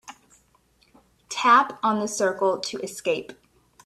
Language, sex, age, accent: English, female, 40-49, United States English